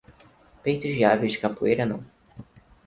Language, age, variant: Portuguese, under 19, Portuguese (Brasil)